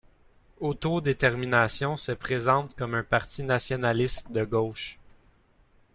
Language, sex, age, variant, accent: French, male, 19-29, Français d'Amérique du Nord, Français du Canada